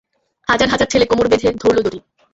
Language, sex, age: Bengali, female, under 19